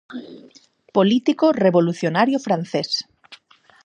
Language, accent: Galician, Normativo (estándar)